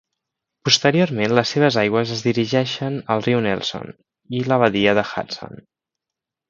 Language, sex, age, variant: Catalan, male, 19-29, Central